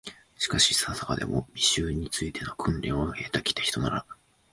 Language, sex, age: Japanese, male, 19-29